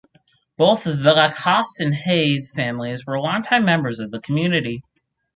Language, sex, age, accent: English, male, under 19, United States English